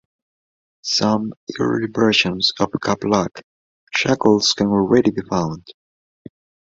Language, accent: English, United States English